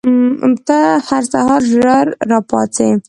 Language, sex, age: Pashto, female, under 19